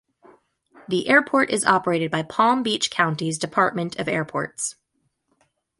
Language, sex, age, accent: English, female, 30-39, United States English